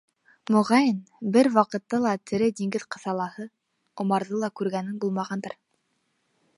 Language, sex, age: Bashkir, female, 19-29